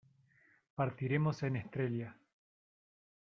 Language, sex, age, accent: Spanish, male, 30-39, Rioplatense: Argentina, Uruguay, este de Bolivia, Paraguay